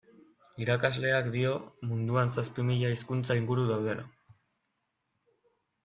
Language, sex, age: Basque, male, 19-29